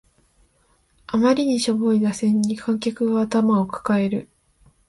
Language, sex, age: Japanese, female, 19-29